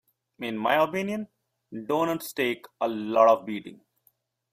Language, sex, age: English, male, 30-39